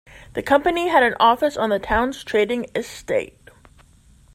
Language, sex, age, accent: English, female, 30-39, United States English